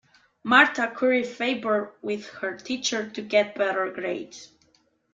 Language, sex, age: English, female, 19-29